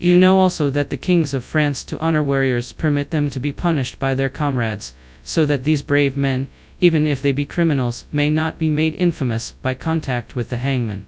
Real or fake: fake